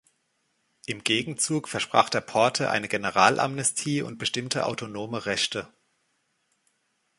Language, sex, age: German, male, 30-39